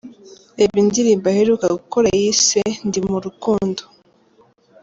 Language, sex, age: Kinyarwanda, female, under 19